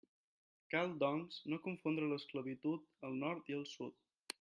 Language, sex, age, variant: Catalan, male, 19-29, Central